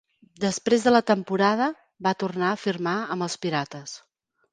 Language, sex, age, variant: Catalan, female, 40-49, Central